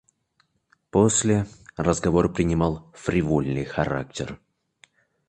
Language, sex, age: Russian, male, 19-29